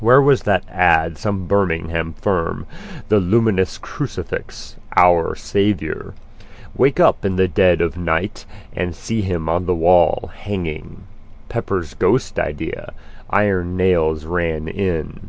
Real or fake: real